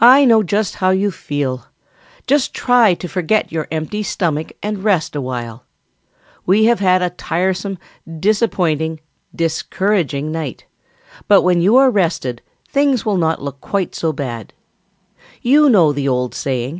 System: none